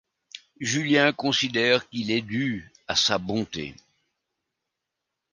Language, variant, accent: French, Français d'Europe, Français de Belgique